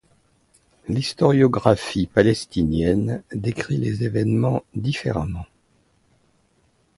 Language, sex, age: French, male, 60-69